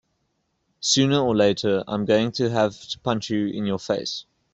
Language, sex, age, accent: English, male, 19-29, Southern African (South Africa, Zimbabwe, Namibia)